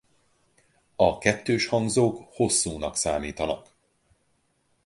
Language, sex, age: Hungarian, male, 40-49